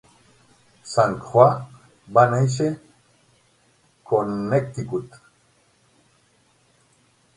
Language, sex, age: Catalan, male, 50-59